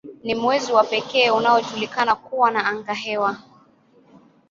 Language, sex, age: Swahili, male, 30-39